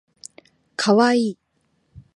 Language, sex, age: Japanese, female, 19-29